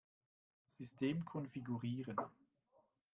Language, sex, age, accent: German, male, 50-59, Schweizerdeutsch